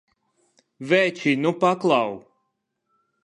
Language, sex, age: Latvian, male, 30-39